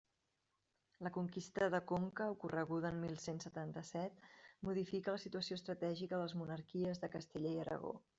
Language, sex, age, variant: Catalan, female, 30-39, Central